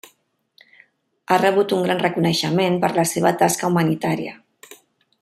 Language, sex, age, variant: Catalan, female, 40-49, Central